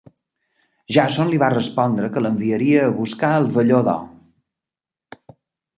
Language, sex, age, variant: Catalan, male, 40-49, Balear